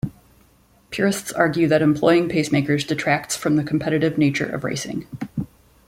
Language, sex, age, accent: English, female, 40-49, United States English